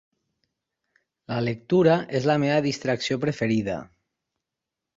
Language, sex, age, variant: Catalan, male, 30-39, Nord-Occidental